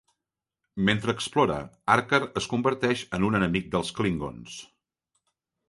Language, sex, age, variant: Catalan, male, 40-49, Central